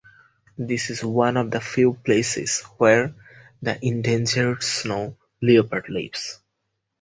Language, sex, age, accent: English, male, 19-29, United States English